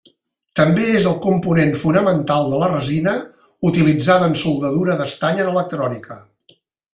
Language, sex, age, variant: Catalan, male, 60-69, Central